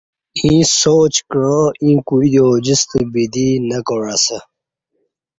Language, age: Kati, 19-29